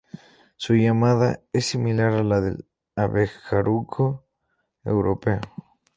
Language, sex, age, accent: Spanish, male, 19-29, México